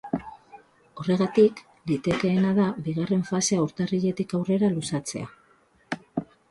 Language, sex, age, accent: Basque, female, 40-49, Mendebalekoa (Araba, Bizkaia, Gipuzkoako mendebaleko herri batzuk); Batua